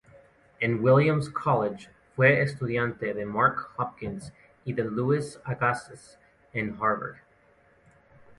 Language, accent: Spanish, México